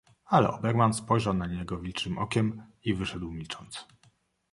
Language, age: Polish, 40-49